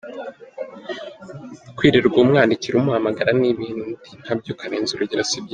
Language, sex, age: Kinyarwanda, male, 19-29